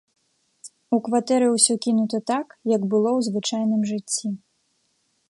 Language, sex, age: Belarusian, female, 19-29